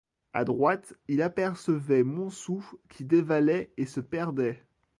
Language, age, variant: French, 19-29, Français de métropole